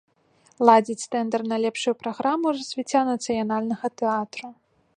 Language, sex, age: Belarusian, female, 19-29